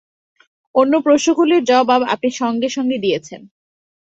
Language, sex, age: Bengali, female, 19-29